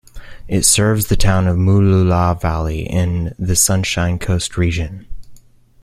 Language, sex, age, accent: English, male, 19-29, United States English